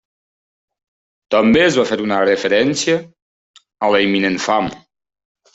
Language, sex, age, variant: Catalan, male, 19-29, Septentrional